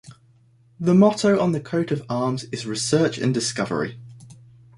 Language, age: English, 19-29